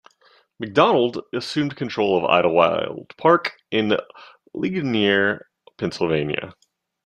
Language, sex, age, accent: English, male, 30-39, United States English